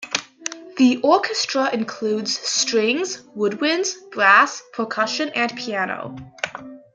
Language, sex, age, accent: English, female, under 19, Canadian English